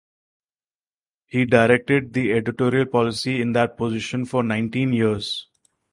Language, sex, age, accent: English, male, 40-49, India and South Asia (India, Pakistan, Sri Lanka)